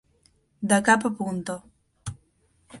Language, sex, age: Catalan, female, under 19